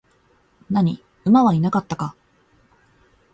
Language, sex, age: Japanese, female, 19-29